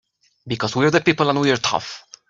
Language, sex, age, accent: English, male, 30-39, United States English